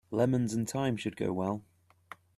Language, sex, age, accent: English, male, 30-39, England English